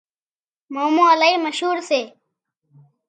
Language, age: Wadiyara Koli, under 19